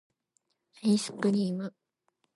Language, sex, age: Japanese, female, under 19